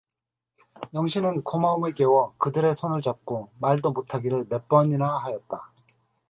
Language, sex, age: Korean, male, 40-49